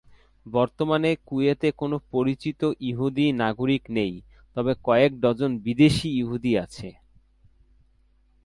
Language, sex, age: Bengali, male, 19-29